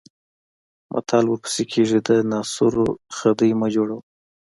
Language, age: Pashto, 30-39